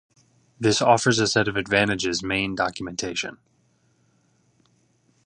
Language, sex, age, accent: English, male, 30-39, United States English